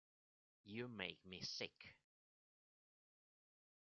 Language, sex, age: Italian, male, 50-59